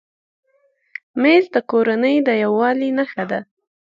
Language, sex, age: Pashto, female, 30-39